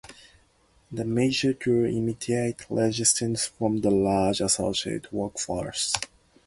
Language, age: English, 19-29